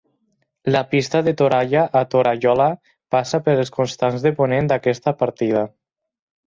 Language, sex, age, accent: Catalan, male, under 19, valencià